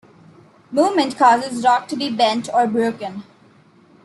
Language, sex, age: English, female, under 19